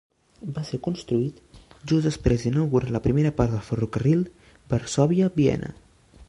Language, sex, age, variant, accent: Catalan, male, under 19, Central, central